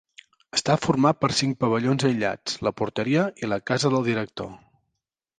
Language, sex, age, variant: Catalan, male, 40-49, Central